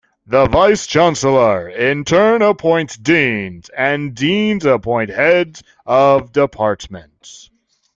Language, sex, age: English, male, 30-39